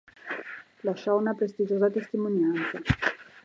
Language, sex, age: Italian, female, 60-69